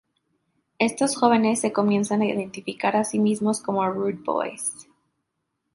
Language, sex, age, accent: Spanish, female, 19-29, México